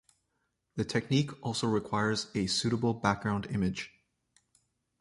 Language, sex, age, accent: English, male, 30-39, Canadian English